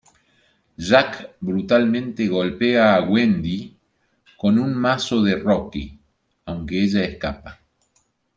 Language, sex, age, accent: Spanish, male, 50-59, Rioplatense: Argentina, Uruguay, este de Bolivia, Paraguay